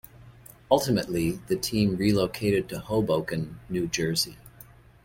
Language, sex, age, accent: English, male, 50-59, Canadian English